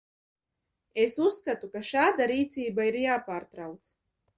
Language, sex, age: Latvian, female, 19-29